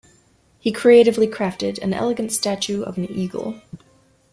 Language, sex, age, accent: English, female, 30-39, United States English